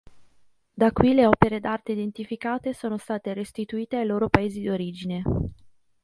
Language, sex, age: Italian, female, 30-39